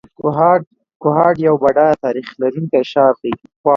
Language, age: Pashto, 19-29